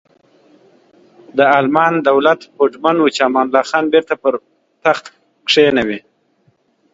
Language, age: Pashto, 30-39